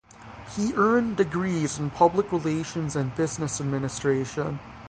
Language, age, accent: English, 19-29, United States English